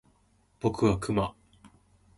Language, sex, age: Japanese, male, 19-29